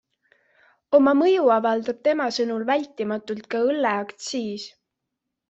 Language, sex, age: Estonian, female, 19-29